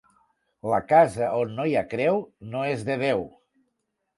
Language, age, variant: Catalan, 60-69, Tortosí